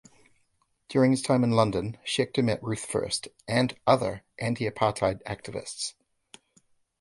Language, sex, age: English, male, 50-59